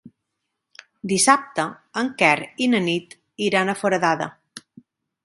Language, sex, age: Catalan, female, 40-49